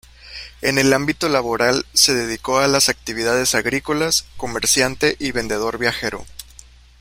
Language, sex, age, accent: Spanish, male, 19-29, México